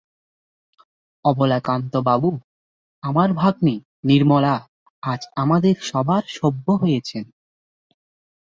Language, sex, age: Bengali, male, 19-29